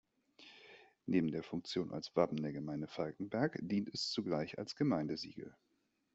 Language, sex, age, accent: German, male, 30-39, Deutschland Deutsch